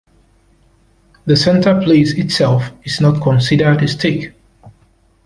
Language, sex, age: English, male, 30-39